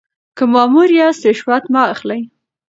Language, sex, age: Pashto, female, under 19